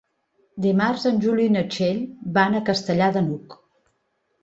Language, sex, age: Catalan, female, 50-59